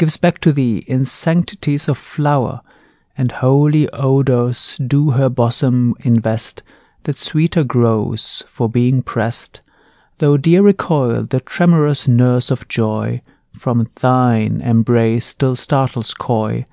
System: none